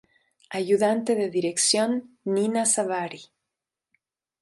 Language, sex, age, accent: Spanish, female, 40-49, México; Andino-Pacífico: Colombia, Perú, Ecuador, oeste de Bolivia y Venezuela andina